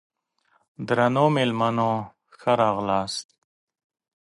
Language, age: Pashto, 40-49